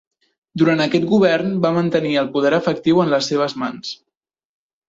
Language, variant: Catalan, Central